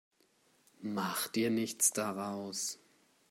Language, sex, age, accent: German, male, under 19, Deutschland Deutsch